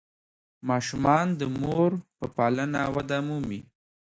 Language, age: Pashto, 19-29